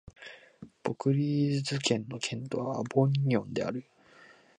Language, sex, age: Japanese, male, 19-29